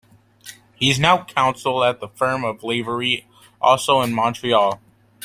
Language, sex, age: English, male, under 19